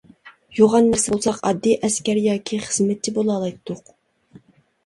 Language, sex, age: Uyghur, female, 19-29